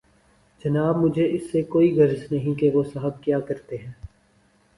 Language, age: Urdu, 19-29